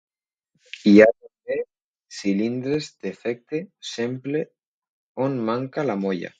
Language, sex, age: Catalan, male, 30-39